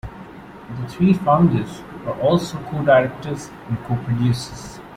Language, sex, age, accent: English, male, 30-39, India and South Asia (India, Pakistan, Sri Lanka)